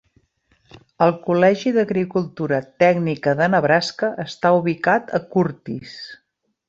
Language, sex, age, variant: Catalan, female, 50-59, Central